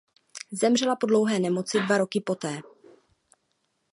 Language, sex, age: Czech, female, 30-39